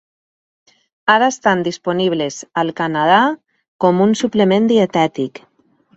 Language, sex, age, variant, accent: Catalan, female, 40-49, Valencià meridional, valencià